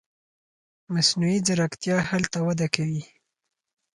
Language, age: Pashto, 19-29